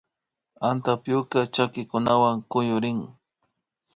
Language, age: Imbabura Highland Quichua, 30-39